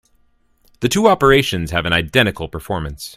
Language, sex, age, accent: English, male, 40-49, United States English